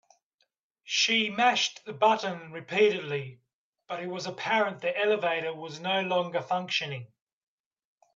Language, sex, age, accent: English, male, 40-49, Australian English